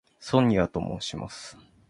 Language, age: Japanese, 19-29